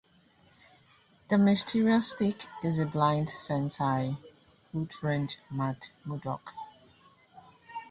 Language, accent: English, England English